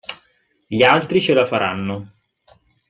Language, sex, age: Italian, male, 19-29